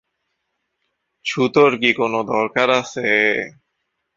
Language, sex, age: Bengali, male, 19-29